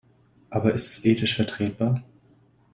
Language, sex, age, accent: German, male, under 19, Deutschland Deutsch